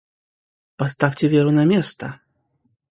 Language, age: Russian, 30-39